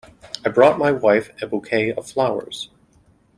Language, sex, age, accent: English, male, 30-39, United States English